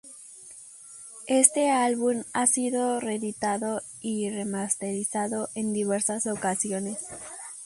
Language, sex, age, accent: Spanish, female, under 19, México